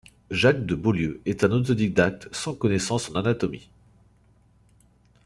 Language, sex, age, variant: French, male, 30-39, Français de métropole